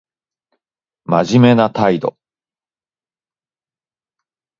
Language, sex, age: Japanese, male, 50-59